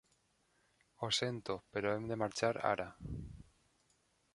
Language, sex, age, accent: Catalan, male, 19-29, valencià